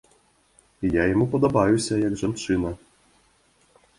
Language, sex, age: Belarusian, male, 30-39